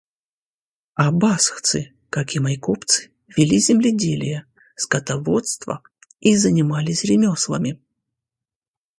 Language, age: Russian, 30-39